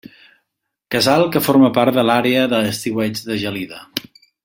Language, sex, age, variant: Catalan, male, 50-59, Central